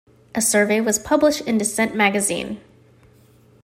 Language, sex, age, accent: English, female, 19-29, United States English